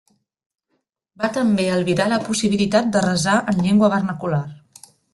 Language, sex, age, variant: Catalan, female, 19-29, Nord-Occidental